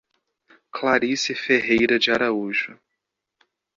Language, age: Portuguese, 19-29